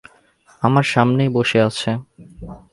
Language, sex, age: Bengali, male, 19-29